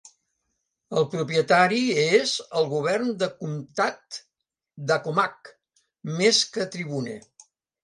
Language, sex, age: Catalan, male, 70-79